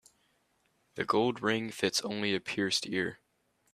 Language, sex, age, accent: English, male, under 19, United States English